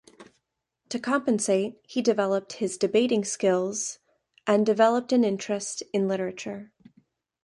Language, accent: English, United States English